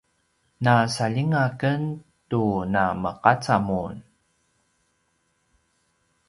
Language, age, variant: Paiwan, 30-39, pinayuanan a kinaikacedasan (東排灣語)